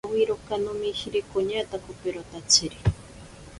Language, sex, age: Ashéninka Perené, female, 40-49